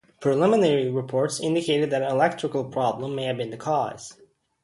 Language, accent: English, United States English